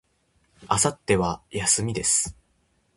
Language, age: Japanese, 19-29